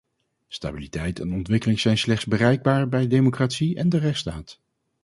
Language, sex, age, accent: Dutch, male, 40-49, Nederlands Nederlands